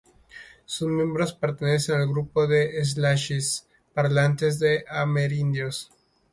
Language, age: Spanish, 19-29